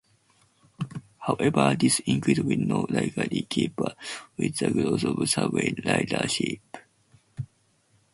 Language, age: English, under 19